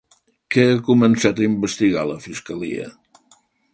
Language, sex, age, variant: Catalan, male, 70-79, Central